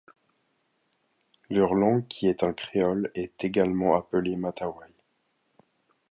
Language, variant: French, Français de métropole